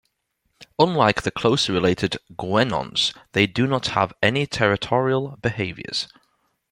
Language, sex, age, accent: English, male, 19-29, England English